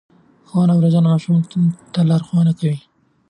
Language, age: Pashto, 19-29